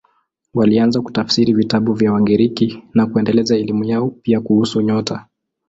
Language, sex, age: Swahili, male, 19-29